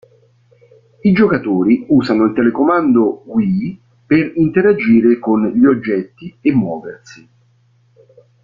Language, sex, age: Italian, male, 50-59